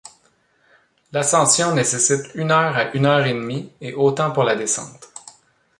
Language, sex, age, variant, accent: French, male, 30-39, Français d'Amérique du Nord, Français du Canada